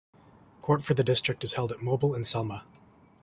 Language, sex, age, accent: English, male, 19-29, Canadian English